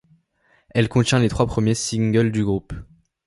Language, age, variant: French, under 19, Français de métropole